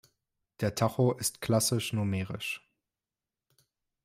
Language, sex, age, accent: German, male, 19-29, Deutschland Deutsch